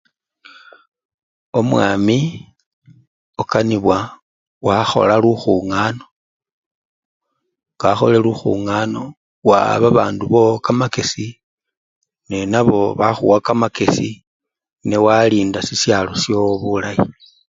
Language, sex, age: Luyia, male, 40-49